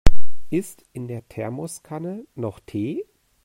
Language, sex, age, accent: German, male, 40-49, Deutschland Deutsch